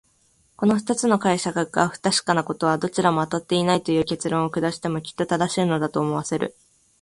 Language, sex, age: Japanese, female, 19-29